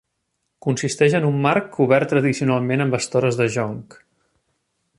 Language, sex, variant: Catalan, male, Central